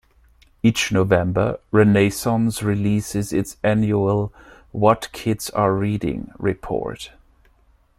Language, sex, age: English, male, 19-29